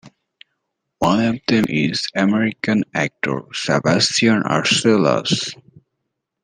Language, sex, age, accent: English, male, 19-29, United States English